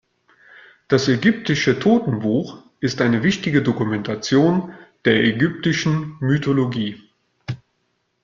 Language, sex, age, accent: German, male, 40-49, Deutschland Deutsch